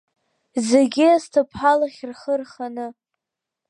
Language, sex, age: Abkhazian, female, under 19